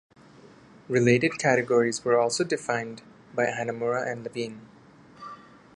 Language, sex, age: English, male, 30-39